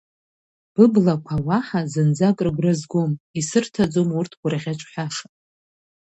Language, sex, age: Abkhazian, female, 30-39